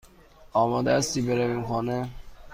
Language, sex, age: Persian, male, 30-39